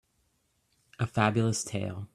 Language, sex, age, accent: English, male, 19-29, United States English